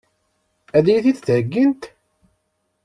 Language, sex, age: Kabyle, male, 19-29